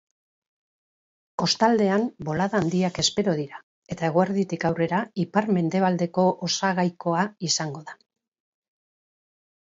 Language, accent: Basque, Erdialdekoa edo Nafarra (Gipuzkoa, Nafarroa)